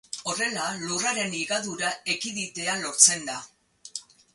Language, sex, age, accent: Basque, female, 60-69, Erdialdekoa edo Nafarra (Gipuzkoa, Nafarroa)